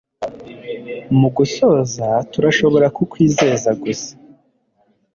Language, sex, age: Kinyarwanda, male, 19-29